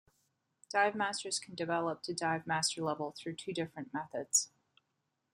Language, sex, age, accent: English, female, 30-39, United States English